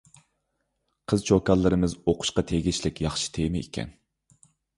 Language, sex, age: Uyghur, male, 30-39